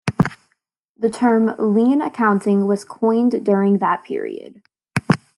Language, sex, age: English, female, under 19